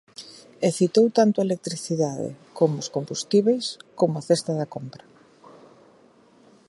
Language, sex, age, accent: Galician, female, 50-59, Central (gheada)